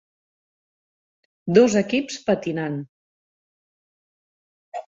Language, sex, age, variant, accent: Catalan, female, 50-59, Central, Oriental